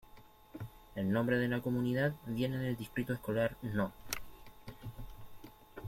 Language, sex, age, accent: Spanish, male, 19-29, Chileno: Chile, Cuyo